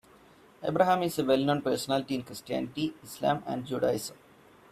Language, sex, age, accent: English, male, 19-29, India and South Asia (India, Pakistan, Sri Lanka)